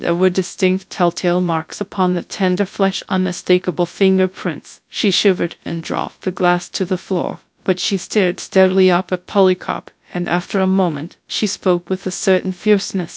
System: TTS, GradTTS